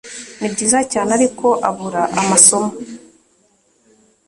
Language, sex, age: Kinyarwanda, female, 19-29